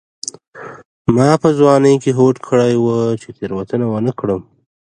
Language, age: Pashto, 19-29